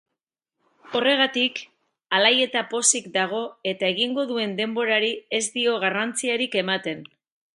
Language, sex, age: Basque, female, 40-49